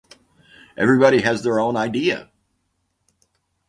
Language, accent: English, United States English